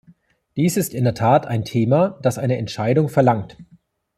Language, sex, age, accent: German, male, 40-49, Deutschland Deutsch